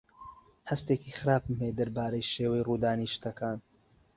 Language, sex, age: Central Kurdish, male, 19-29